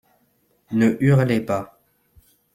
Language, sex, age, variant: French, male, 30-39, Français de métropole